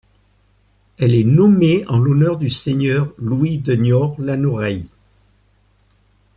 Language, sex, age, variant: French, male, 70-79, Français de métropole